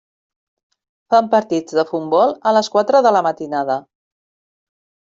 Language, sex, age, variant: Catalan, female, 40-49, Central